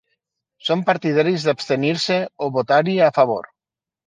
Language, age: Catalan, 50-59